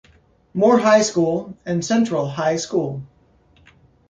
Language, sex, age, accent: English, male, 30-39, United States English